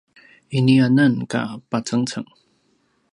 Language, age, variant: Paiwan, 30-39, pinayuanan a kinaikacedasan (東排灣語)